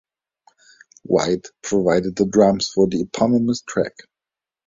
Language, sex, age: English, male, 30-39